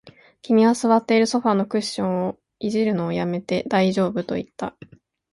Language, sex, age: Japanese, female, 19-29